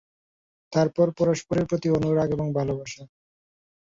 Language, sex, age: Bengali, male, 19-29